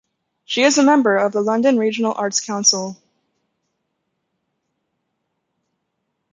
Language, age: English, 19-29